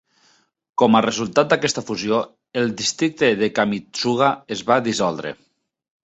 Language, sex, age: Catalan, male, 40-49